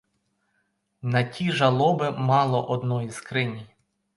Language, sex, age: Ukrainian, male, 30-39